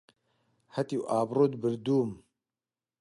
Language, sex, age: Central Kurdish, male, 30-39